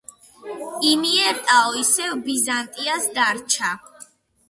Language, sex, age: Georgian, female, under 19